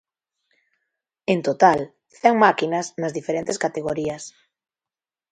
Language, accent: Galician, Central (gheada)